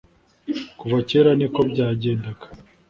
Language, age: Kinyarwanda, 30-39